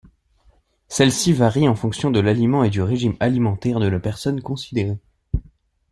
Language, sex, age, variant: French, male, 19-29, Français de métropole